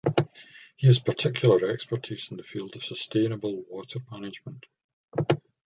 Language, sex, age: English, male, 60-69